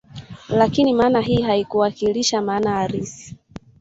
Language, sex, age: Swahili, female, 19-29